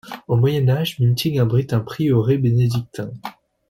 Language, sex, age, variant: French, male, 19-29, Français de métropole